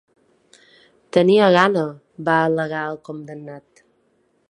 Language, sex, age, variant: Catalan, female, 30-39, Balear